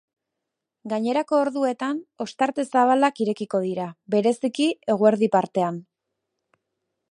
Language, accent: Basque, Erdialdekoa edo Nafarra (Gipuzkoa, Nafarroa)